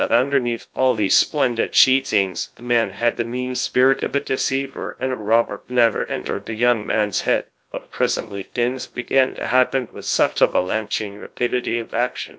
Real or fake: fake